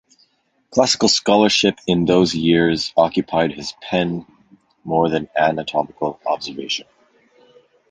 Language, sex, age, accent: English, male, 19-29, Canadian English